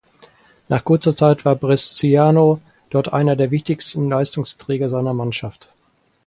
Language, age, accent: German, 60-69, Deutschland Deutsch